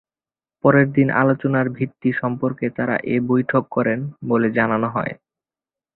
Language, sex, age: Bengali, male, 19-29